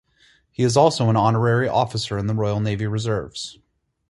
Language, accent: English, United States English